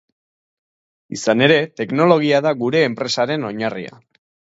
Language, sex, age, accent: Basque, male, 30-39, Mendebalekoa (Araba, Bizkaia, Gipuzkoako mendebaleko herri batzuk)